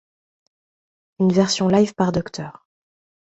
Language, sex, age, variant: French, female, 30-39, Français de métropole